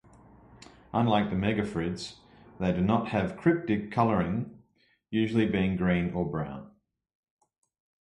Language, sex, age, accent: English, male, 50-59, Australian English